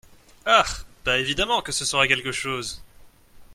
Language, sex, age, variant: French, male, 19-29, Français de métropole